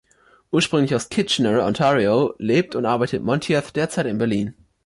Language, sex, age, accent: German, male, under 19, Deutschland Deutsch